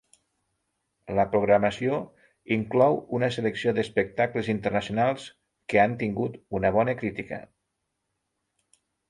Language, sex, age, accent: Catalan, male, 40-49, Lleidatà